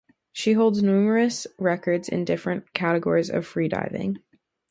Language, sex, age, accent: English, female, under 19, United States English